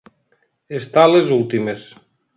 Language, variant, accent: Catalan, Nord-Occidental, nord-occidental